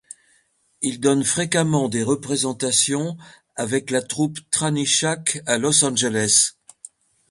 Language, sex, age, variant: French, male, 70-79, Français de métropole